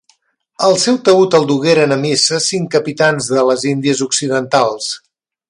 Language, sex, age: Catalan, male, 50-59